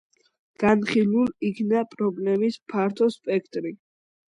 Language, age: Georgian, under 19